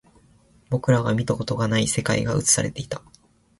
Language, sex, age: Japanese, male, under 19